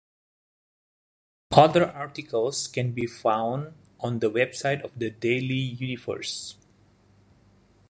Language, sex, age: English, male, 40-49